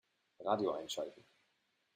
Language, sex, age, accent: German, male, 30-39, Deutschland Deutsch